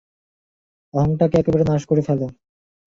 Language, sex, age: Bengali, male, 19-29